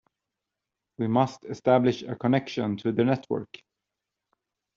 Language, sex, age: English, male, 30-39